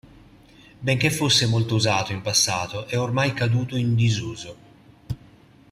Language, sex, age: Italian, male, 40-49